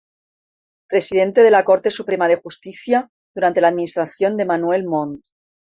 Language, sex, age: Spanish, female, 40-49